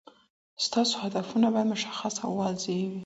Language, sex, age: Pashto, female, 19-29